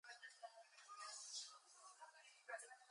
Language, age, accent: English, 19-29, United States English